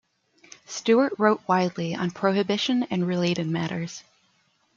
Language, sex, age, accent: English, female, 19-29, United States English